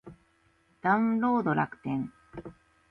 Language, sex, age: Japanese, female, 30-39